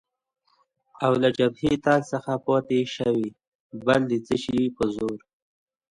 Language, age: Pashto, 19-29